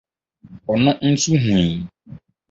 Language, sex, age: Akan, male, 30-39